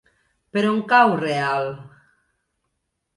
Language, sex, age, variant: Catalan, female, 40-49, Nord-Occidental